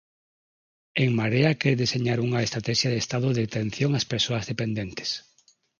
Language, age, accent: Galician, 40-49, Normativo (estándar); Neofalante